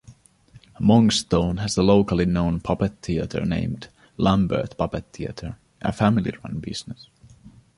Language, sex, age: English, male, 19-29